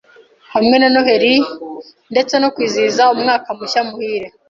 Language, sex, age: Kinyarwanda, female, 19-29